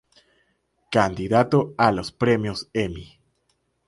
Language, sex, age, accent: Spanish, male, 19-29, Caribe: Cuba, Venezuela, Puerto Rico, República Dominicana, Panamá, Colombia caribeña, México caribeño, Costa del golfo de México